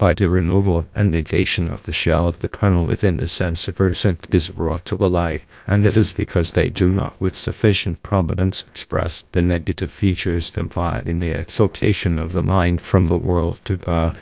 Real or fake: fake